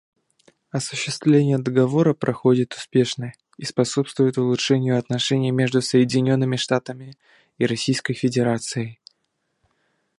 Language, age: Russian, 19-29